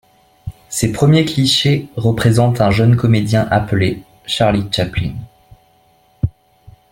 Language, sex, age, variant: French, male, 19-29, Français de métropole